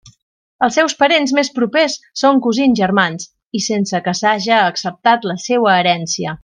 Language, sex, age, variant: Catalan, female, 40-49, Central